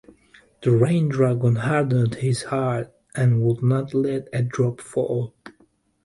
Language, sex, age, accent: English, male, 30-39, England English